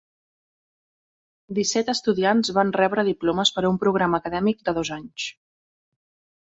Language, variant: Catalan, Central